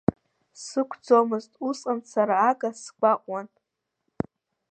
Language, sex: Abkhazian, female